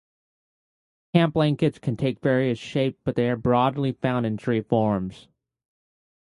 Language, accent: English, United States English